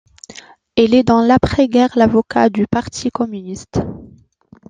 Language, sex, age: French, female, 30-39